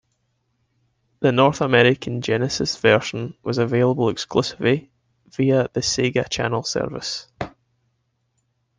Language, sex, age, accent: English, male, 19-29, Scottish English